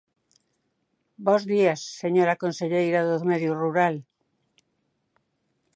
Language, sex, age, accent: Galician, female, 70-79, Atlántico (seseo e gheada)